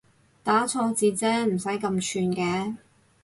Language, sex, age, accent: Cantonese, female, 30-39, 广州音